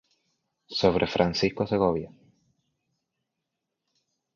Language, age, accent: Spanish, 19-29, España: Islas Canarias